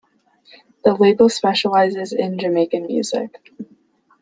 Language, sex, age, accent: English, female, under 19, United States English